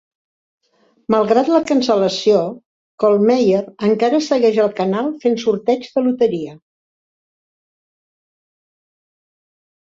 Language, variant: Catalan, Central